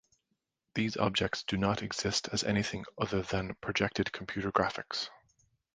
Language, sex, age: English, male, 30-39